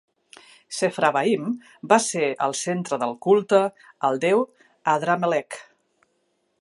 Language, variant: Catalan, Central